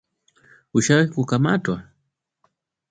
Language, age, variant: Swahili, 19-29, Kiswahili cha Bara ya Tanzania